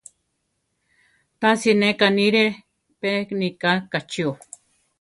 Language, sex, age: Central Tarahumara, female, 50-59